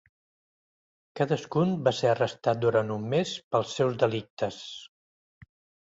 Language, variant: Catalan, Central